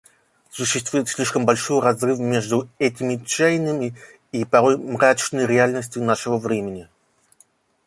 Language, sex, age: Russian, male, 19-29